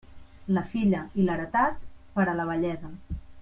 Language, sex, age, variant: Catalan, female, 30-39, Central